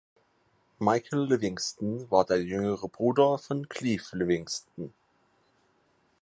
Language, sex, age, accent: German, male, 19-29, Deutschland Deutsch